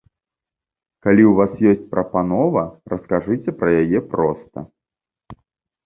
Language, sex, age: Belarusian, male, 30-39